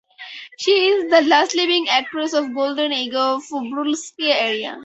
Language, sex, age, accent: English, female, 19-29, United States English